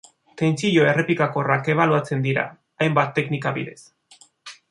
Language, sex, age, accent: Basque, male, 30-39, Erdialdekoa edo Nafarra (Gipuzkoa, Nafarroa)